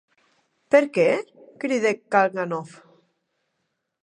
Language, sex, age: Occitan, female, 30-39